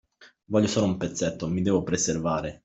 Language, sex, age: Italian, male, 19-29